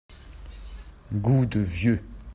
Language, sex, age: French, male, under 19